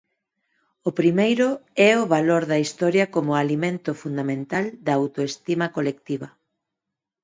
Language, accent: Galician, Neofalante